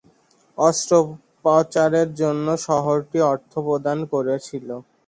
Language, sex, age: Bengali, male, 19-29